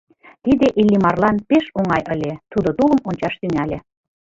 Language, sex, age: Mari, female, 40-49